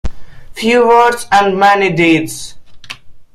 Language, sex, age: English, male, under 19